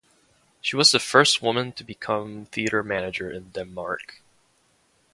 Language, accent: English, United States English